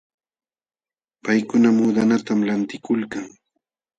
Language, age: Jauja Wanca Quechua, 40-49